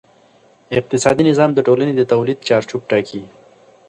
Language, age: Pashto, 19-29